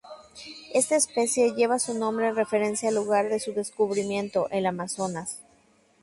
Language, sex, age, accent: Spanish, female, 30-39, México